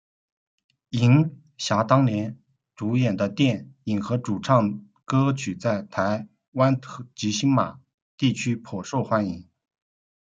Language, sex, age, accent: Chinese, male, 30-39, 出生地：江苏省